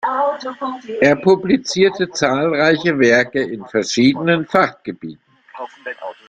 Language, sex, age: German, male, 40-49